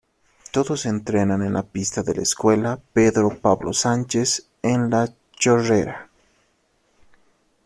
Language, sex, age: Spanish, male, 19-29